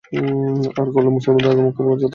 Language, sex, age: Bengali, male, 19-29